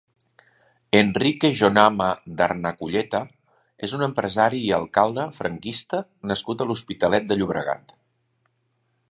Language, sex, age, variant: Catalan, male, 50-59, Central